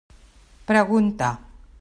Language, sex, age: Catalan, female, 60-69